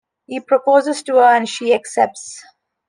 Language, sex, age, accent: English, female, 19-29, India and South Asia (India, Pakistan, Sri Lanka)